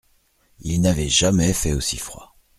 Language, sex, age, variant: French, male, 40-49, Français de métropole